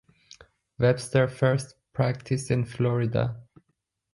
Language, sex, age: English, male, 30-39